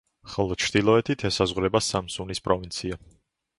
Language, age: Georgian, under 19